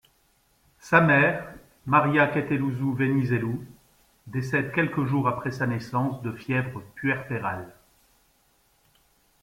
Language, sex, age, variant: French, male, 50-59, Français de métropole